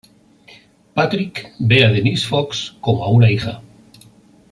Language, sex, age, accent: Spanish, male, 50-59, España: Norte peninsular (Asturias, Castilla y León, Cantabria, País Vasco, Navarra, Aragón, La Rioja, Guadalajara, Cuenca)